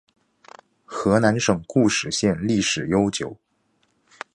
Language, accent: Chinese, 出生地：吉林省